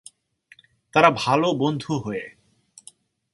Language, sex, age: Bengali, male, 30-39